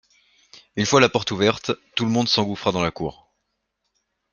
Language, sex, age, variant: French, male, 19-29, Français de métropole